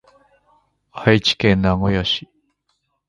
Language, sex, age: Japanese, male, 50-59